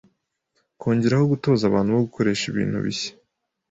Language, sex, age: Kinyarwanda, male, 30-39